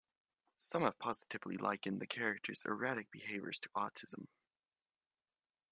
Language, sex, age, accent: English, male, 19-29, United States English